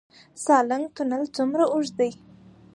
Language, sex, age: Pashto, female, 19-29